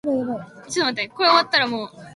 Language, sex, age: English, female, 19-29